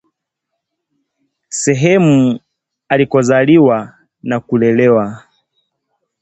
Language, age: Swahili, 19-29